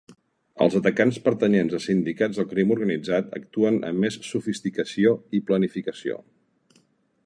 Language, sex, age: Catalan, male, 40-49